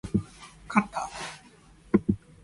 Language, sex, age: Japanese, male, 30-39